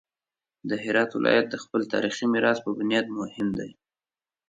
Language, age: Pashto, 19-29